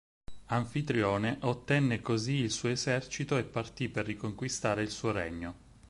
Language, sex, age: Italian, male, 19-29